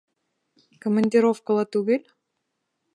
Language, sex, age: Bashkir, female, 19-29